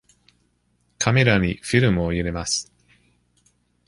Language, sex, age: Japanese, male, 40-49